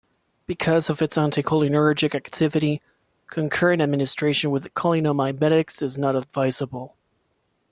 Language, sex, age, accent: English, male, 19-29, United States English